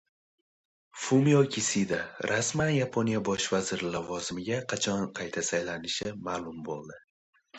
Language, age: Uzbek, 19-29